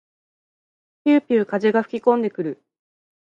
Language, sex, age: Japanese, female, 30-39